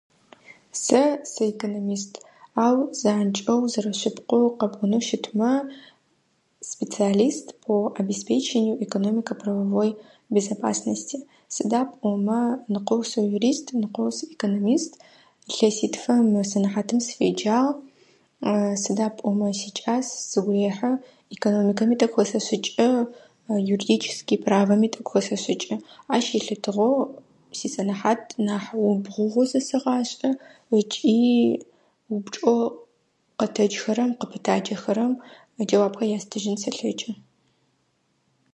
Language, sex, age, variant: Adyghe, female, 19-29, Адыгабзэ (Кирил, пстэумэ зэдыряе)